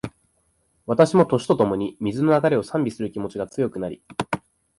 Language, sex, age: Japanese, male, 19-29